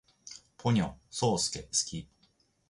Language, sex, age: Japanese, male, 40-49